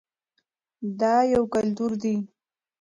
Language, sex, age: Pashto, female, 30-39